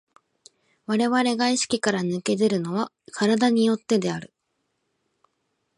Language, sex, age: Japanese, female, 19-29